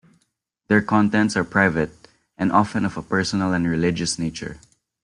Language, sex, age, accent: English, male, 19-29, Filipino